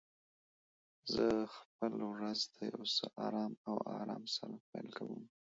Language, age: Pashto, 30-39